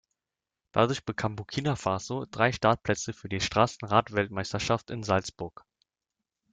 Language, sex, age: German, male, under 19